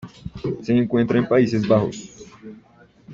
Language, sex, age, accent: Spanish, male, 19-29, Caribe: Cuba, Venezuela, Puerto Rico, República Dominicana, Panamá, Colombia caribeña, México caribeño, Costa del golfo de México